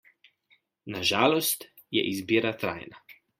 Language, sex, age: Slovenian, male, 19-29